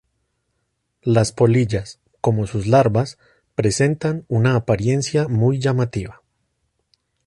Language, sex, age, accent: Spanish, male, 30-39, Andino-Pacífico: Colombia, Perú, Ecuador, oeste de Bolivia y Venezuela andina